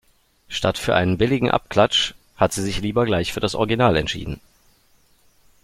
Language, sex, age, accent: German, male, 30-39, Deutschland Deutsch